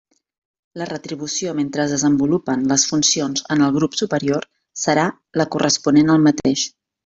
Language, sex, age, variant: Catalan, female, 30-39, Central